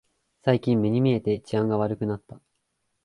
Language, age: Japanese, 19-29